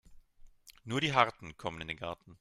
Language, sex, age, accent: German, male, 19-29, Deutschland Deutsch